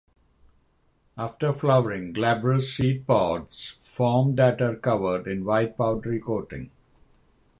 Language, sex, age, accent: English, male, 50-59, United States English; England English